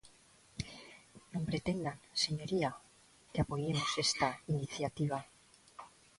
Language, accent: Galician, Neofalante